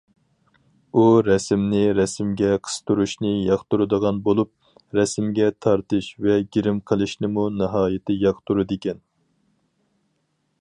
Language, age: Uyghur, 19-29